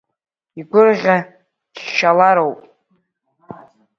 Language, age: Abkhazian, under 19